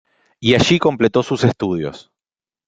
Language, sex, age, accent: Spanish, male, 40-49, Rioplatense: Argentina, Uruguay, este de Bolivia, Paraguay